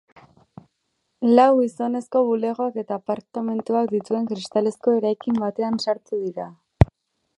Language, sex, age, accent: Basque, female, 19-29, Mendebalekoa (Araba, Bizkaia, Gipuzkoako mendebaleko herri batzuk)